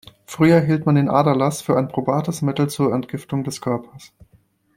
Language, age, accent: German, 19-29, Deutschland Deutsch